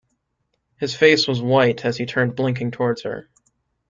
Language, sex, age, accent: English, male, 19-29, United States English